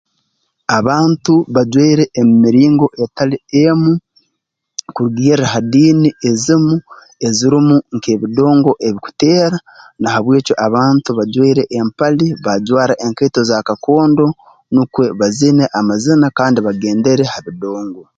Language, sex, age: Tooro, male, 40-49